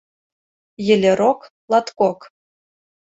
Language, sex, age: Mari, female, 19-29